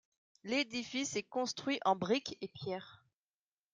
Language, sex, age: French, female, under 19